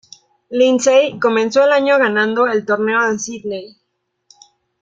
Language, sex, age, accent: Spanish, female, 30-39, México